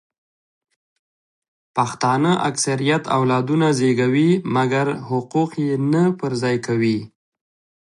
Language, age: Pashto, 19-29